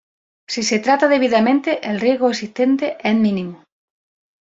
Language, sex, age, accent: Spanish, female, 40-49, España: Sur peninsular (Andalucia, Extremadura, Murcia)